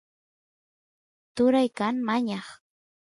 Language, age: Santiago del Estero Quichua, 30-39